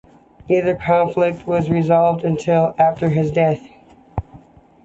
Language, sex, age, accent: English, female, 30-39, United States English